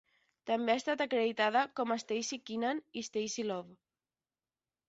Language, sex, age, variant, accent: Catalan, female, under 19, Balear, balear